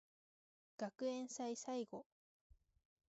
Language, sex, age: Japanese, female, 19-29